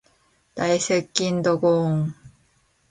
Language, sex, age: Japanese, female, 19-29